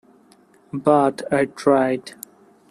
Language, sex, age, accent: English, male, 19-29, India and South Asia (India, Pakistan, Sri Lanka)